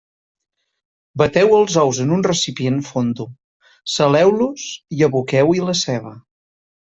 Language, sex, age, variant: Catalan, male, 19-29, Central